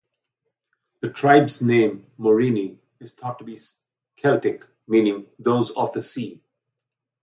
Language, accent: English, India and South Asia (India, Pakistan, Sri Lanka)